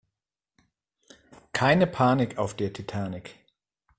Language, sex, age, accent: German, male, 50-59, Deutschland Deutsch